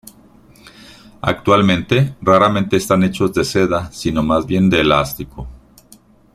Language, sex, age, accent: Spanish, male, 50-59, México